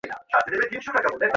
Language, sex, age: Bengali, male, 19-29